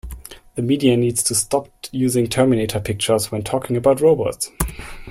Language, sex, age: English, male, 19-29